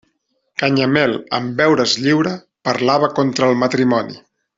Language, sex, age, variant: Catalan, male, 40-49, Central